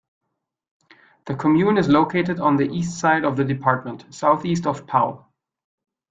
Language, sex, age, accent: English, male, 30-39, Singaporean English